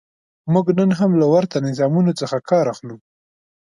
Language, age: Pashto, 19-29